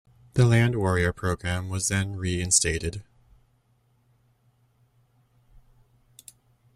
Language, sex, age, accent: English, male, 30-39, United States English